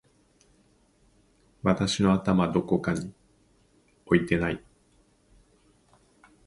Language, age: Japanese, 40-49